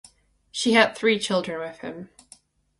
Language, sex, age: English, female, 19-29